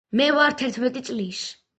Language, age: Georgian, under 19